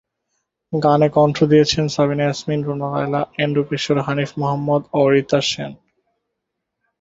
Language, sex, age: Bengali, male, 19-29